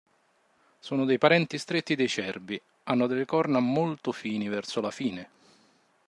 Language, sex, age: Italian, male, 40-49